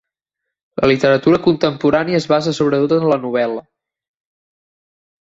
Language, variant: Catalan, Central